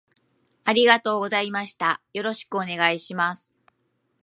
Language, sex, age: Japanese, female, 50-59